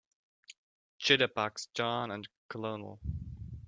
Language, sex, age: English, male, under 19